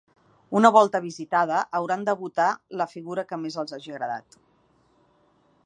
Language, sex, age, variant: Catalan, female, 40-49, Central